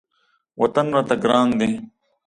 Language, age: Pashto, 19-29